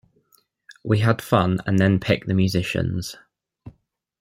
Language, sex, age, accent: English, male, 19-29, England English